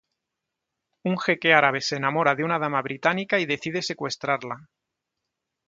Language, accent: Spanish, España: Sur peninsular (Andalucia, Extremadura, Murcia)